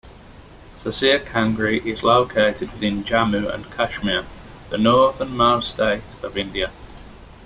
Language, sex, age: English, male, 19-29